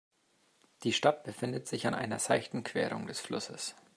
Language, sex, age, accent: German, male, 30-39, Deutschland Deutsch